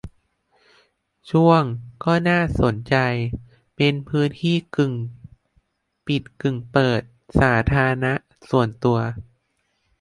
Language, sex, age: Thai, male, under 19